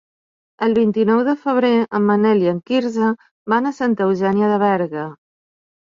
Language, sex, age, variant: Catalan, female, 50-59, Balear